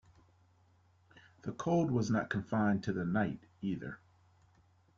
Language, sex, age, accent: English, male, 50-59, United States English